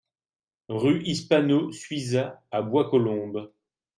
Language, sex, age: French, male, 50-59